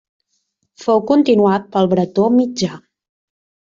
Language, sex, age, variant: Catalan, female, 30-39, Central